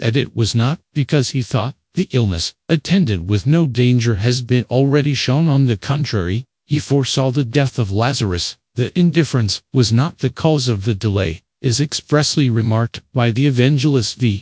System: TTS, GradTTS